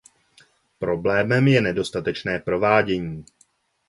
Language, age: Czech, 30-39